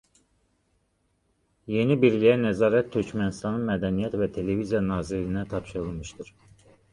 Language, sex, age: Azerbaijani, male, 30-39